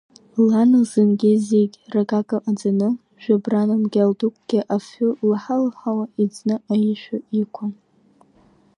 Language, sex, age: Abkhazian, female, under 19